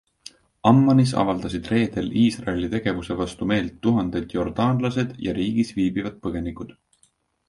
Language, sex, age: Estonian, male, 19-29